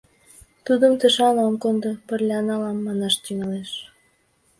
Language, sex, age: Mari, female, 19-29